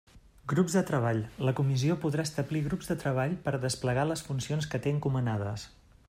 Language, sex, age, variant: Catalan, male, 40-49, Central